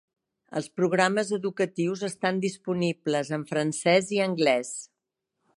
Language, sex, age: Catalan, female, 60-69